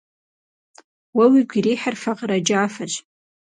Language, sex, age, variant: Kabardian, female, 30-39, Адыгэбзэ (Къэбэрдей, Кирил, Урысей)